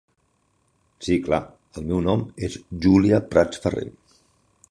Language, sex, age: Catalan, male, 50-59